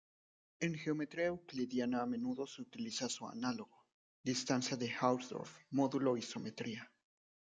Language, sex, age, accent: Spanish, male, 19-29, México